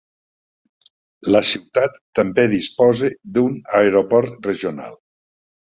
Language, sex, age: Catalan, male, 60-69